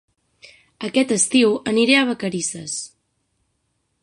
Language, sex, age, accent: Catalan, female, 19-29, central; septentrional